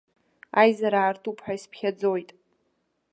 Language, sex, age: Abkhazian, female, under 19